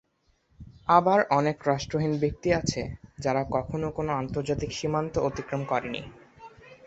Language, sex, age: Bengali, male, 19-29